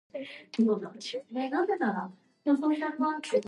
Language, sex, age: Tatar, female, under 19